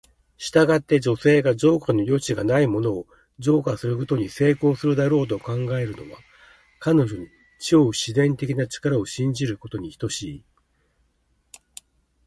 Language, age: Japanese, 60-69